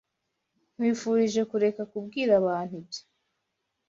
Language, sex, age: Kinyarwanda, female, 19-29